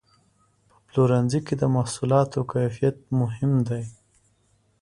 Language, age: Pashto, 19-29